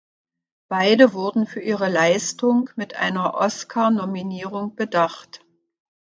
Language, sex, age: German, female, 60-69